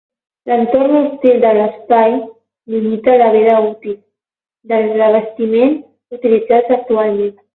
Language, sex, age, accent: Catalan, female, 19-29, central; nord-occidental; valencià; aprenent (recent, des del castellà); aprenent (recent, des d'altres llengües)